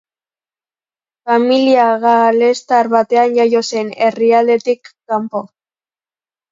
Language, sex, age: Basque, female, under 19